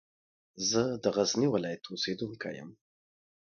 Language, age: Pashto, 19-29